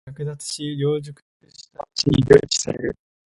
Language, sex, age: Japanese, male, 19-29